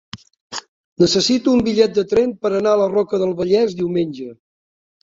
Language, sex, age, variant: Catalan, male, 60-69, Septentrional